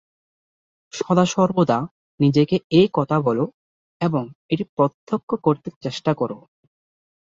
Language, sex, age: Bengali, male, 19-29